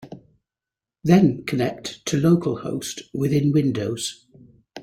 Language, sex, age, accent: English, male, 50-59, Welsh English